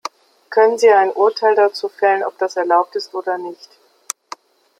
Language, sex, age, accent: German, female, 50-59, Deutschland Deutsch